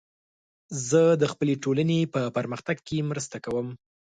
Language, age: Pashto, 19-29